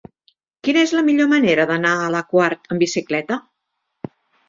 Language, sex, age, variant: Catalan, female, 60-69, Central